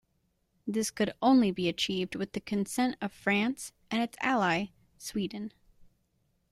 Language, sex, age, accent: English, female, 19-29, United States English